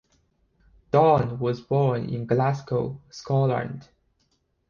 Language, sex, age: English, male, 19-29